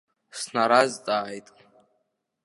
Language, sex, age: Abkhazian, male, under 19